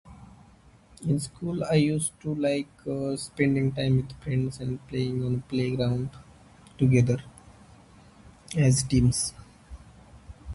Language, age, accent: English, 19-29, India and South Asia (India, Pakistan, Sri Lanka)